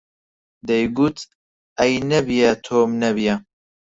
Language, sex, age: Central Kurdish, male, 19-29